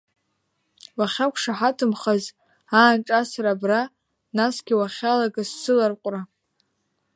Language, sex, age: Abkhazian, female, 19-29